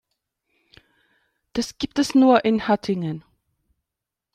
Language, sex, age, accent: German, male, 40-49, Deutschland Deutsch